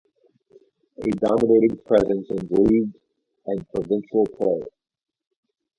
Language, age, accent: English, 40-49, United States English